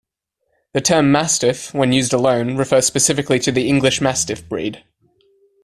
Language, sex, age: English, male, 19-29